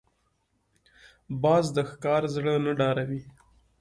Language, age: Pashto, 19-29